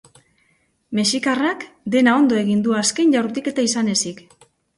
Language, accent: Basque, Mendebalekoa (Araba, Bizkaia, Gipuzkoako mendebaleko herri batzuk)